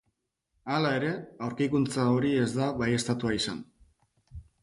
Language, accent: Basque, Mendebalekoa (Araba, Bizkaia, Gipuzkoako mendebaleko herri batzuk)